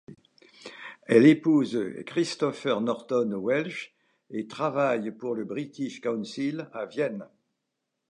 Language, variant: French, Français de métropole